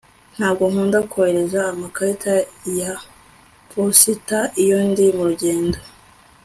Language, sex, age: Kinyarwanda, female, 19-29